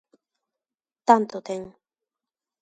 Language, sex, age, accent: Galician, female, 19-29, Normativo (estándar)